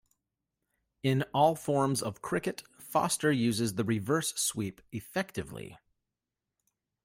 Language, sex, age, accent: English, male, 40-49, United States English